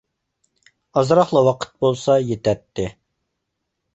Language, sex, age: Uyghur, male, 19-29